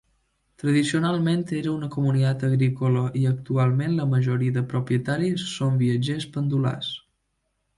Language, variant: Catalan, Balear